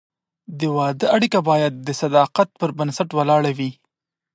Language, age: Pashto, 19-29